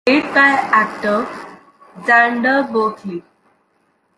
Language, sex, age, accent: English, female, 19-29, India and South Asia (India, Pakistan, Sri Lanka)